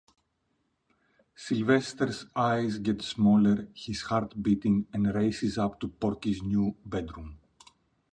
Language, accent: English, Greek